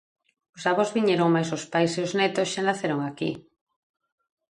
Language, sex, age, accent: Galician, female, 40-49, Normativo (estándar)